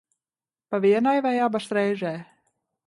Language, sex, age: Latvian, female, 30-39